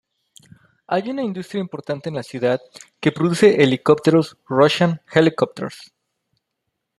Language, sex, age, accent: Spanish, male, 30-39, México